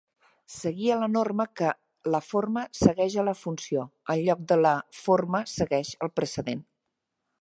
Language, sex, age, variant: Catalan, female, 50-59, Central